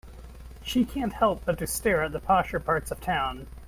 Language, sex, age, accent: English, male, 19-29, United States English